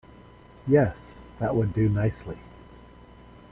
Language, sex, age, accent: English, male, 40-49, United States English